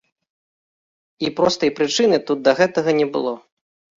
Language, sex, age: Belarusian, male, 30-39